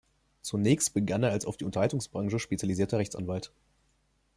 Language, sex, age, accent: German, male, 19-29, Deutschland Deutsch